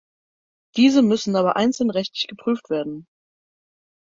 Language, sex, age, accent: German, female, 19-29, Deutschland Deutsch